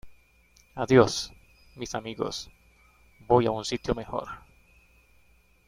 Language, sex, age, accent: Spanish, male, 30-39, Caribe: Cuba, Venezuela, Puerto Rico, República Dominicana, Panamá, Colombia caribeña, México caribeño, Costa del golfo de México